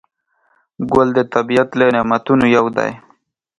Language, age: Pashto, 19-29